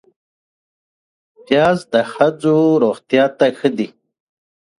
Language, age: Pashto, 40-49